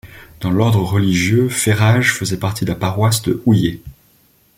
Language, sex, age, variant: French, male, 19-29, Français de métropole